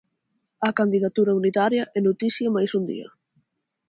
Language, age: Galician, 19-29